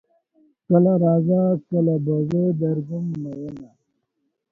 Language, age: Pashto, 30-39